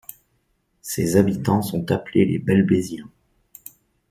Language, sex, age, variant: French, male, 40-49, Français de métropole